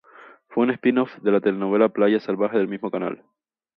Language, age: Spanish, 19-29